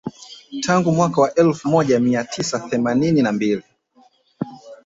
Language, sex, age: Swahili, male, 19-29